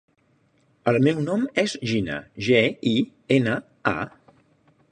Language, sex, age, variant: Catalan, male, 40-49, Central